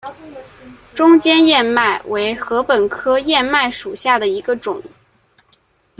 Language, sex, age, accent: Chinese, female, 19-29, 出生地：河南省